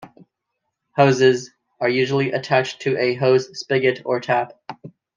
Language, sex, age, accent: English, male, 19-29, United States English